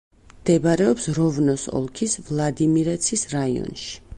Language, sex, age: Georgian, female, 40-49